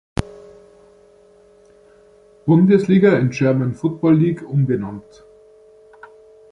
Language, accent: German, Deutschland Deutsch